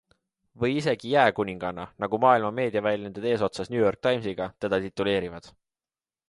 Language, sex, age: Estonian, male, 19-29